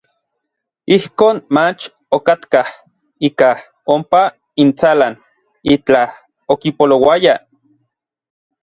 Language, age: Orizaba Nahuatl, 30-39